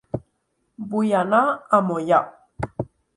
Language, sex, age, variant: Catalan, female, 19-29, Nord-Occidental